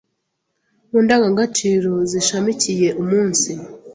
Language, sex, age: Kinyarwanda, female, 19-29